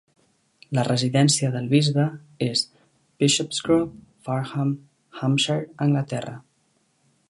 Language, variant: Catalan, Central